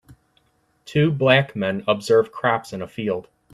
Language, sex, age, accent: English, male, 19-29, United States English